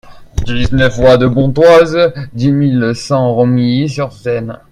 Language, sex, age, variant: French, male, 19-29, Français de métropole